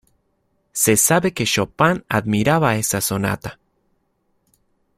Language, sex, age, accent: Spanish, male, 30-39, México